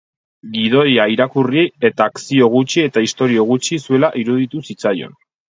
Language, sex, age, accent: Basque, male, 30-39, Erdialdekoa edo Nafarra (Gipuzkoa, Nafarroa)